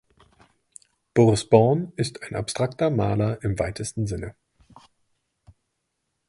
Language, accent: German, Deutschland Deutsch